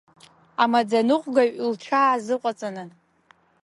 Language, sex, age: Abkhazian, female, under 19